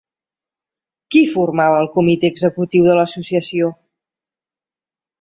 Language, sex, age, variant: Catalan, female, 40-49, Central